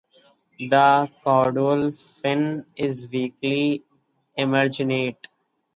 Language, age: English, 19-29